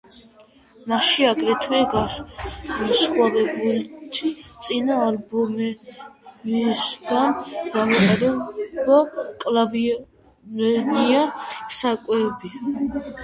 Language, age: Georgian, 19-29